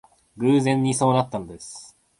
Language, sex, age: Japanese, male, 19-29